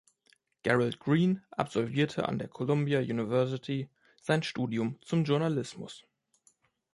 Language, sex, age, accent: German, male, 19-29, Deutschland Deutsch